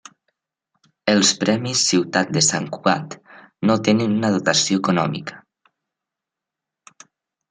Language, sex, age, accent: Catalan, male, under 19, valencià